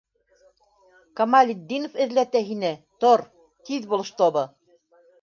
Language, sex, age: Bashkir, female, 60-69